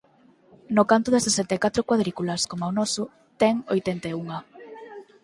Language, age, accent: Galician, 19-29, Normativo (estándar)